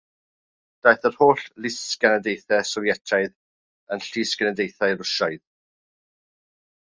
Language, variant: Welsh, South-Eastern Welsh